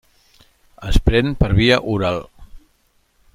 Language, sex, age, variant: Catalan, male, 50-59, Central